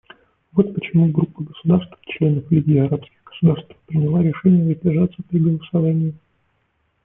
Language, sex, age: Russian, male, 30-39